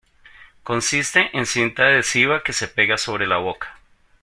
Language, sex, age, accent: Spanish, male, 40-49, Andino-Pacífico: Colombia, Perú, Ecuador, oeste de Bolivia y Venezuela andina